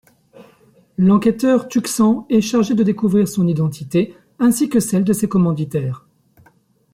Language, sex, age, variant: French, male, 30-39, Français de métropole